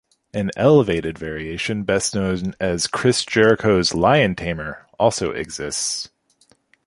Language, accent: English, United States English